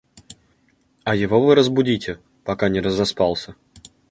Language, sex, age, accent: Russian, male, under 19, Русский